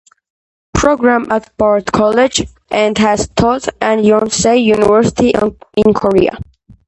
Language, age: English, 30-39